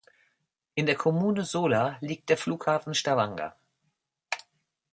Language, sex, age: German, female, 60-69